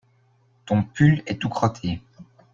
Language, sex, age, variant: French, male, 19-29, Français de métropole